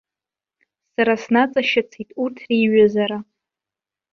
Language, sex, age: Abkhazian, female, 19-29